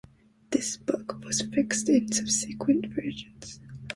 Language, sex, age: English, female, under 19